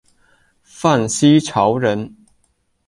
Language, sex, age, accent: Chinese, male, 19-29, 出生地：福建省